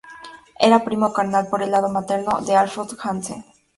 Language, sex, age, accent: Spanish, female, under 19, México